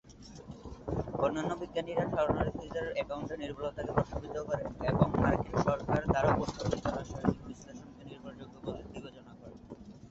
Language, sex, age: Bengali, male, 19-29